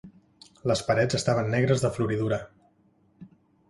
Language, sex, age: Catalan, male, 40-49